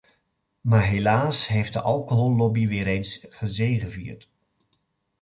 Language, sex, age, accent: Dutch, male, 50-59, Nederlands Nederlands